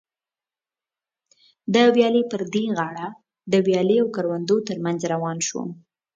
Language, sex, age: Pashto, female, 19-29